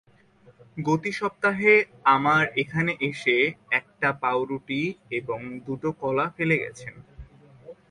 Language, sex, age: Bengali, male, 19-29